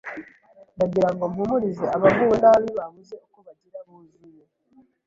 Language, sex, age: Kinyarwanda, female, 19-29